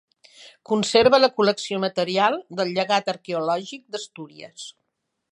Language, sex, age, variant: Catalan, female, 60-69, Central